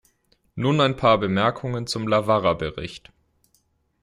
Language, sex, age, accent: German, male, 19-29, Deutschland Deutsch